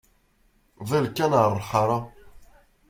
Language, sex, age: Kabyle, male, 19-29